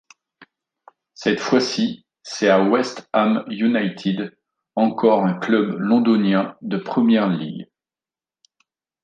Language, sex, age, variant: French, male, 40-49, Français de métropole